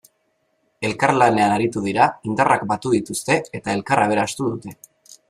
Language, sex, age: Basque, male, 19-29